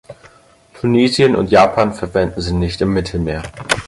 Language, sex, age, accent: German, male, under 19, Deutschland Deutsch